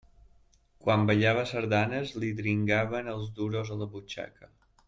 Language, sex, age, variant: Catalan, male, 30-39, Balear